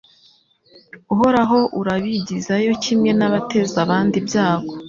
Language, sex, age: Kinyarwanda, female, 19-29